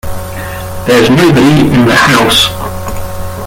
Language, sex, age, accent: English, male, 30-39, England English